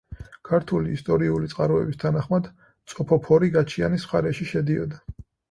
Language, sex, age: Georgian, male, 30-39